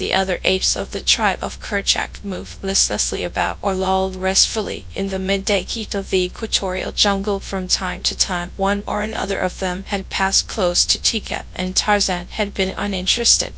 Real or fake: fake